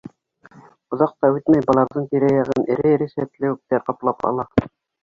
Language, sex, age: Bashkir, female, 60-69